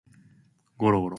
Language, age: English, 19-29